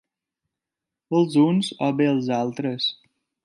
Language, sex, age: Catalan, male, 30-39